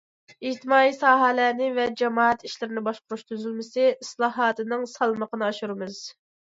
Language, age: Uyghur, 30-39